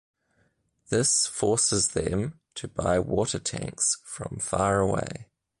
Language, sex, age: English, male, 30-39